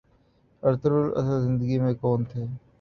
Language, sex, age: Urdu, male, 19-29